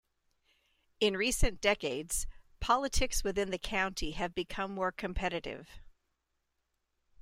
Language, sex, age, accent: English, female, 50-59, United States English